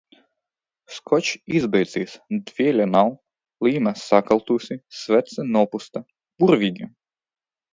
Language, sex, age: Latvian, male, 19-29